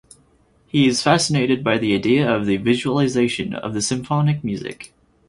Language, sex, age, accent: English, male, 19-29, United States English